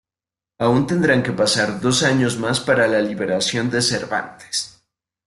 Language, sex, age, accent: Spanish, male, 19-29, México